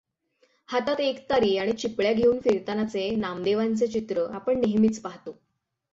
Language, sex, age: Marathi, female, 19-29